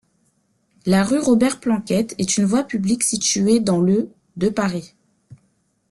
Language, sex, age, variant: French, female, 30-39, Français de métropole